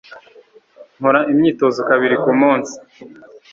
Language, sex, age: Kinyarwanda, male, 19-29